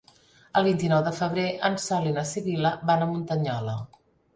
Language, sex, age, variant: Catalan, female, 50-59, Central